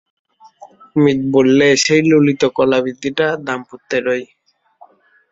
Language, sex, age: Bengali, male, 19-29